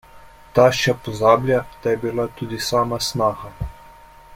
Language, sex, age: Slovenian, male, 30-39